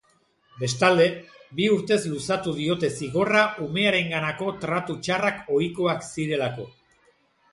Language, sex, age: Basque, male, 40-49